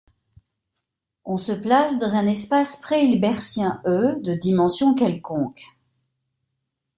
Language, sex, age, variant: French, female, 50-59, Français de métropole